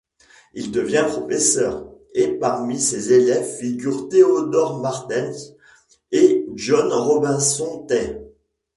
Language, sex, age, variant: French, male, 40-49, Français de métropole